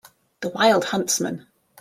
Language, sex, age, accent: English, female, 30-39, England English